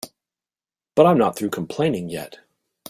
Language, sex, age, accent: English, male, 40-49, United States English